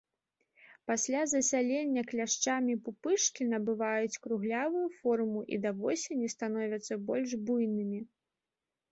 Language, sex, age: Belarusian, female, 19-29